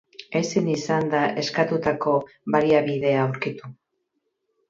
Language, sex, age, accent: Basque, female, 60-69, Erdialdekoa edo Nafarra (Gipuzkoa, Nafarroa)